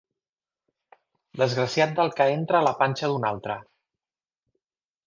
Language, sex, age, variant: Catalan, male, 40-49, Central